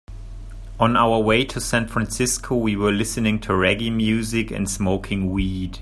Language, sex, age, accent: English, male, 30-39, United States English